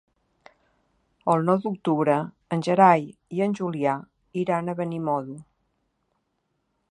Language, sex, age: Catalan, female, 60-69